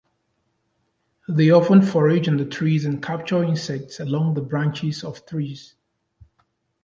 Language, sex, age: English, male, 30-39